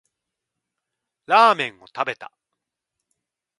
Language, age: Japanese, 30-39